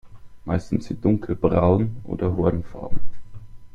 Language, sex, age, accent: German, male, under 19, Deutschland Deutsch